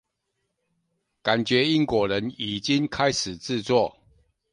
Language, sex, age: Chinese, male, 60-69